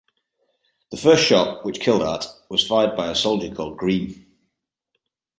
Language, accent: English, England English